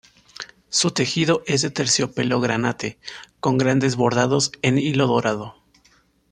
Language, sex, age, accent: Spanish, male, 19-29, México